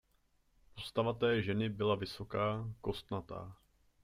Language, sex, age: Czech, male, 19-29